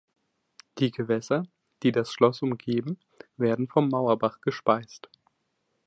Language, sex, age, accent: German, male, 19-29, Deutschland Deutsch